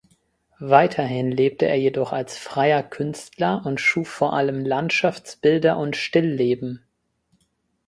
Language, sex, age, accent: German, male, 19-29, Deutschland Deutsch